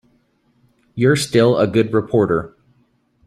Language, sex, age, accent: English, male, 30-39, United States English